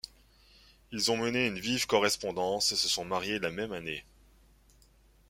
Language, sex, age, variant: French, male, 30-39, Français de métropole